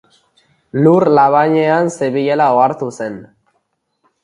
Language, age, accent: Basque, 19-29, Erdialdekoa edo Nafarra (Gipuzkoa, Nafarroa)